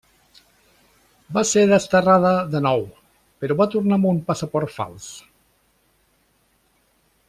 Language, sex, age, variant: Catalan, male, 60-69, Central